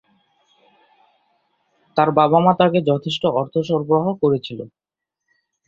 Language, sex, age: Bengali, male, 19-29